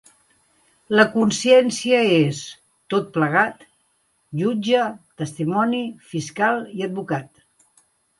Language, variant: Catalan, Central